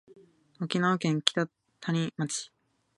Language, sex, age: Japanese, female, 19-29